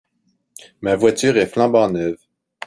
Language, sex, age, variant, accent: French, male, 40-49, Français d'Amérique du Nord, Français du Canada